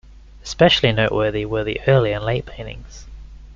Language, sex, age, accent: English, male, 19-29, Australian English